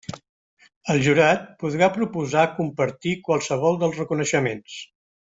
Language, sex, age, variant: Catalan, male, 60-69, Central